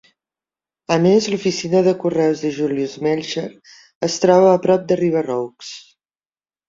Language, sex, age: Catalan, female, 50-59